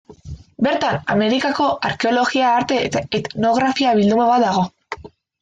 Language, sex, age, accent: Basque, female, under 19, Erdialdekoa edo Nafarra (Gipuzkoa, Nafarroa)